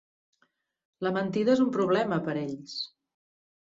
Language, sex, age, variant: Catalan, female, 60-69, Central